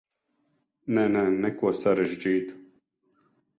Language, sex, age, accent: Latvian, male, 30-39, Riga; Dzimtā valoda; nav